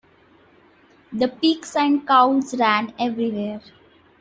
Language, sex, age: English, male, 30-39